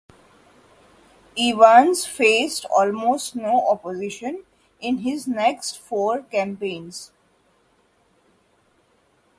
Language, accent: English, India and South Asia (India, Pakistan, Sri Lanka)